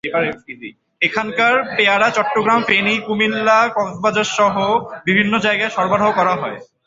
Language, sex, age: Bengali, female, 19-29